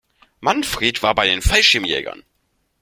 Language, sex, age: German, male, 19-29